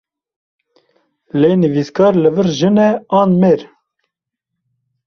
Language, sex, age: Kurdish, male, 30-39